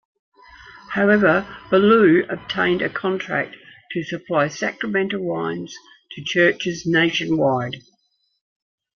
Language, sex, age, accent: English, female, 60-69, Australian English